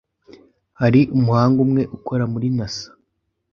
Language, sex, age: Kinyarwanda, male, under 19